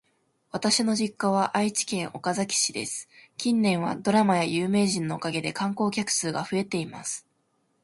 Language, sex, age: Japanese, female, under 19